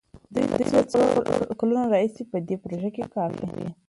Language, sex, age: Pashto, female, 19-29